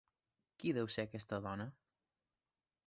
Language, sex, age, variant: Catalan, male, 19-29, Nord-Occidental